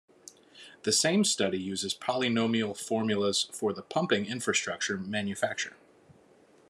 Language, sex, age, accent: English, male, 30-39, United States English